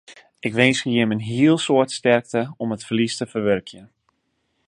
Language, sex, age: Western Frisian, male, 19-29